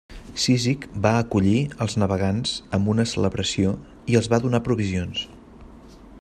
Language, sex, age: Catalan, male, 30-39